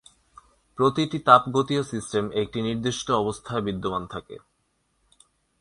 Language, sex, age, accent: Bengali, male, 19-29, Bangladeshi